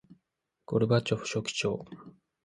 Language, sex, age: Japanese, male, 19-29